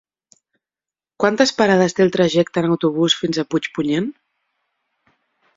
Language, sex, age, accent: Catalan, female, 30-39, Barceloní